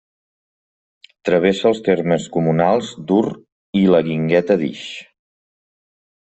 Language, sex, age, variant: Catalan, male, 40-49, Central